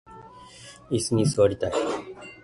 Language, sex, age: Japanese, male, 19-29